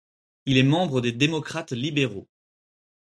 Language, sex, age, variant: French, male, 19-29, Français de métropole